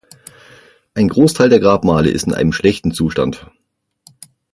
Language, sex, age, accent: German, male, 40-49, Deutschland Deutsch; Österreichisches Deutsch